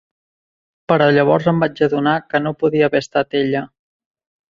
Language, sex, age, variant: Catalan, male, 30-39, Central